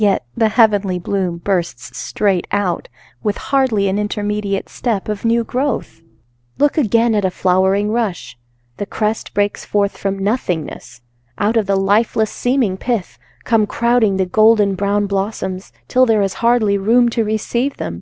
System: none